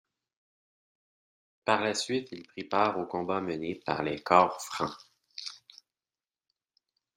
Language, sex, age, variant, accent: French, male, 30-39, Français d'Amérique du Nord, Français du Canada